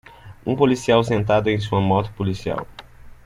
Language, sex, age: Portuguese, male, 30-39